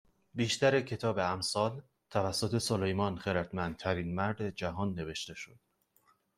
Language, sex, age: Persian, male, 19-29